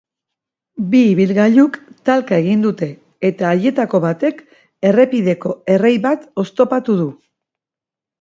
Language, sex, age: Basque, female, 60-69